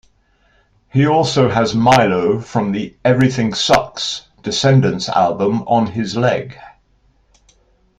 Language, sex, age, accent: English, male, 60-69, England English